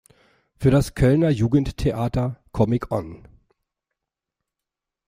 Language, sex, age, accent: German, male, 50-59, Deutschland Deutsch